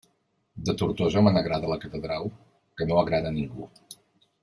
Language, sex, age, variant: Catalan, male, 50-59, Central